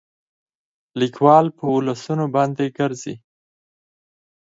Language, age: Pashto, 30-39